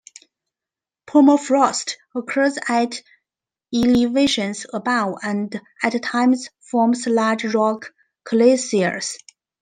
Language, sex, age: English, female, 30-39